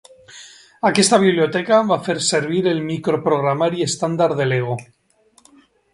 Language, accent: Catalan, valencià